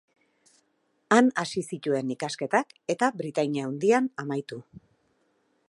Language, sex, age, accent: Basque, female, 40-49, Erdialdekoa edo Nafarra (Gipuzkoa, Nafarroa)